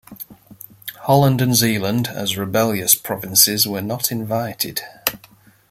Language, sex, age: English, male, 40-49